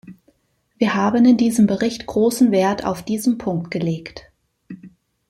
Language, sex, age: German, female, 40-49